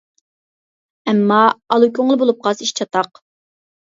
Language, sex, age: Uyghur, female, 19-29